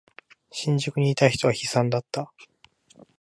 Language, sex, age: Japanese, male, 19-29